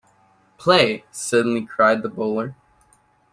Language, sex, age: English, male, 19-29